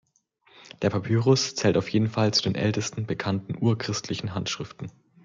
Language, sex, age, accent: German, male, 19-29, Deutschland Deutsch